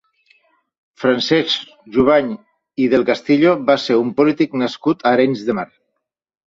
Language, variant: Catalan, Septentrional